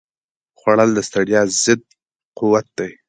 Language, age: Pashto, 19-29